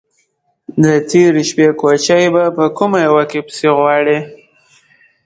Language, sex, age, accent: Pashto, male, 19-29, معیاري پښتو